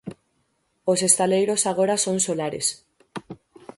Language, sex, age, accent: Galician, female, 19-29, Central (gheada); Oriental (común en zona oriental)